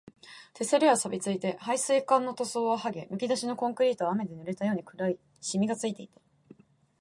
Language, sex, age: Japanese, female, 19-29